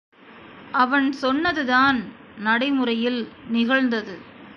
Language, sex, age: Tamil, female, 40-49